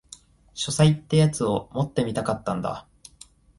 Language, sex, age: Japanese, male, 19-29